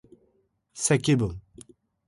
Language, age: Japanese, under 19